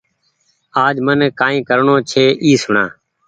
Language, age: Goaria, 30-39